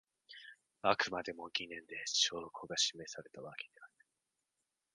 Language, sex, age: Japanese, male, 19-29